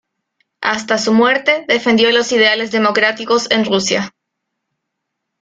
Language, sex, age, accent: Spanish, female, 19-29, Chileno: Chile, Cuyo